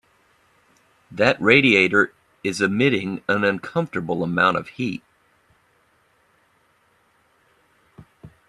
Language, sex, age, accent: English, male, 40-49, United States English